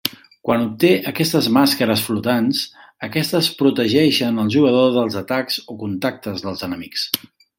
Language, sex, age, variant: Catalan, male, 50-59, Central